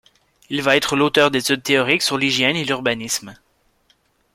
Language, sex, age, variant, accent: French, male, 19-29, Français d'Amérique du Nord, Français du Canada